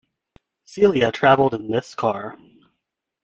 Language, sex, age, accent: English, male, 30-39, United States English